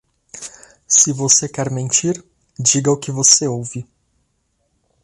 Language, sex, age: Portuguese, male, 30-39